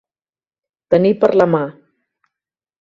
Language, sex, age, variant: Catalan, female, 60-69, Central